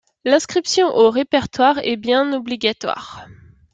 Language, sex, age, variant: French, female, 19-29, Français de métropole